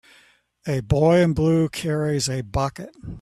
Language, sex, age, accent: English, male, 70-79, United States English